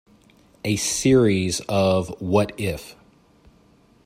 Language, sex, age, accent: English, male, 19-29, United States English